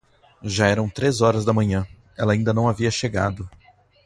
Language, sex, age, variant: Portuguese, male, 30-39, Portuguese (Brasil)